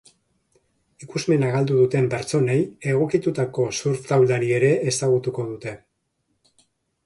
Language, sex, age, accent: Basque, male, 50-59, Mendebalekoa (Araba, Bizkaia, Gipuzkoako mendebaleko herri batzuk)